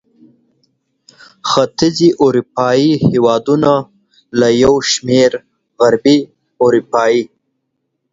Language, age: Pashto, 19-29